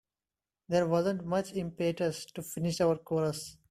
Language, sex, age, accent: English, male, 19-29, India and South Asia (India, Pakistan, Sri Lanka)